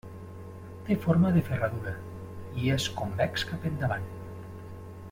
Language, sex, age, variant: Catalan, male, 40-49, Septentrional